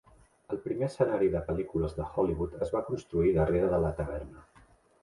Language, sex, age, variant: Catalan, male, 40-49, Central